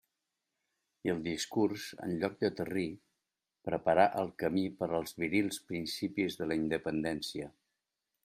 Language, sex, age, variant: Catalan, male, 60-69, Central